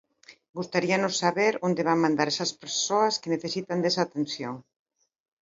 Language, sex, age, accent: Galician, female, 50-59, Normativo (estándar)